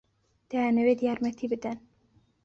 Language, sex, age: Central Kurdish, female, 19-29